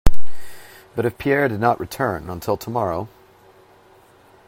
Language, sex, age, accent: English, male, 40-49, United States English